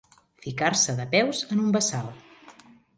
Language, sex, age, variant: Catalan, female, 40-49, Central